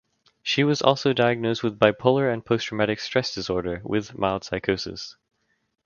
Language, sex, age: English, male, under 19